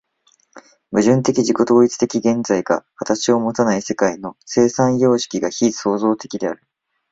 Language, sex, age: Japanese, male, 19-29